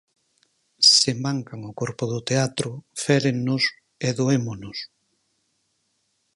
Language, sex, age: Galician, male, 50-59